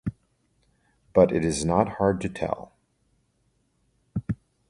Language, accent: English, United States English